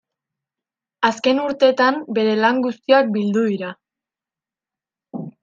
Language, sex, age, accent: Basque, female, under 19, Erdialdekoa edo Nafarra (Gipuzkoa, Nafarroa)